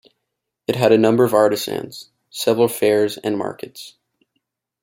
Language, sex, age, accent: English, male, 19-29, Canadian English